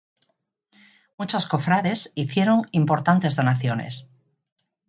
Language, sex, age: Spanish, female, 40-49